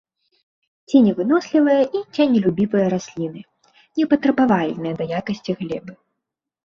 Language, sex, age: Belarusian, female, 19-29